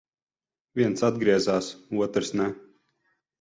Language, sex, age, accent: Latvian, male, 30-39, Riga; Dzimtā valoda; nav